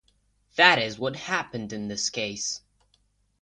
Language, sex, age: English, male, 19-29